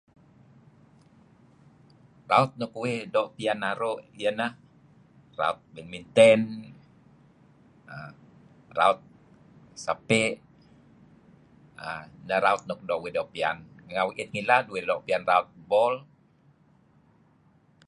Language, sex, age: Kelabit, male, 50-59